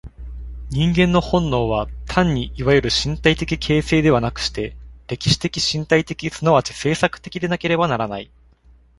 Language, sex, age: Japanese, male, 19-29